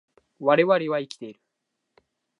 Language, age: Japanese, 19-29